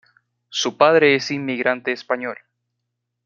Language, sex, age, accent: Spanish, male, 19-29, México